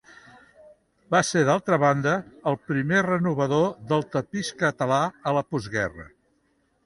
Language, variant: Catalan, Central